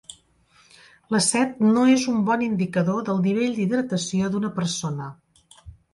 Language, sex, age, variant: Catalan, female, 50-59, Central